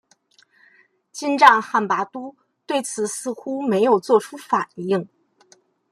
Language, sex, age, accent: Chinese, female, 19-29, 出生地：河北省